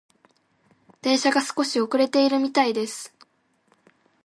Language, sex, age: Japanese, female, under 19